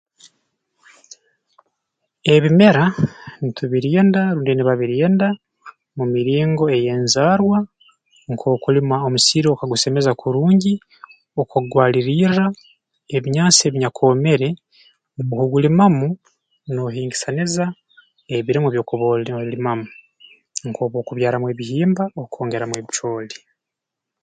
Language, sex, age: Tooro, male, 19-29